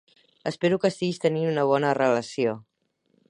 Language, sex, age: Catalan, female, 30-39